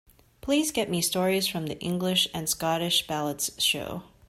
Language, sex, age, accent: English, female, 30-39, United States English